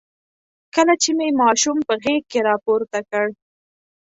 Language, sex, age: Pashto, female, 19-29